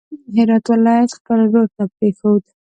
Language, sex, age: Pashto, female, under 19